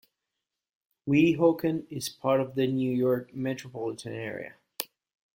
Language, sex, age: English, male, 30-39